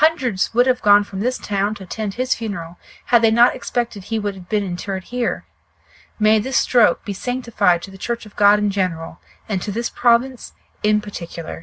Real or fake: real